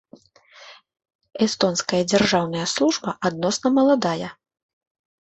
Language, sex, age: Belarusian, female, 30-39